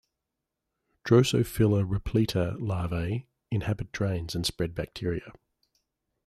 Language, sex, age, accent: English, male, 40-49, Australian English